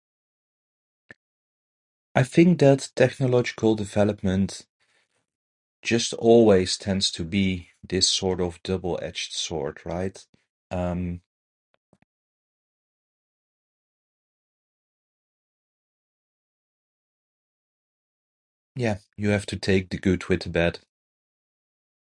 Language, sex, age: English, male, 30-39